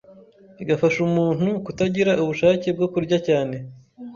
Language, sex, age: Kinyarwanda, male, 30-39